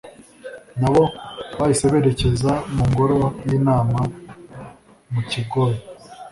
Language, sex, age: Kinyarwanda, male, 19-29